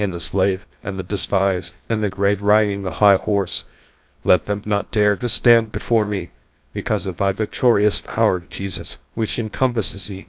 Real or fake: fake